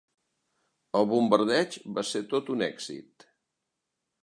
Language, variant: Catalan, Central